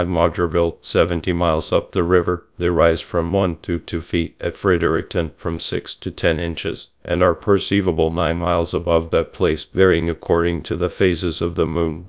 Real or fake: fake